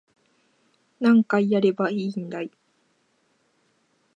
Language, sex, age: Japanese, female, 19-29